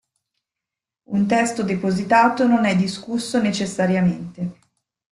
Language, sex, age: Italian, female, 40-49